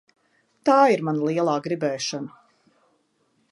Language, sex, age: Latvian, female, 40-49